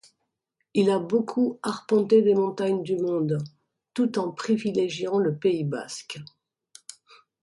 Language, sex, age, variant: French, female, 50-59, Français de métropole